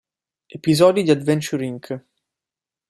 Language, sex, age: Italian, male, 19-29